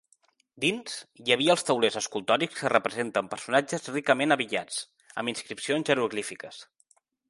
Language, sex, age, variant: Catalan, male, 30-39, Central